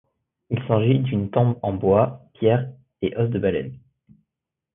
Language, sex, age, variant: French, male, 19-29, Français de métropole